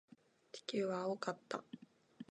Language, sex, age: Japanese, female, 19-29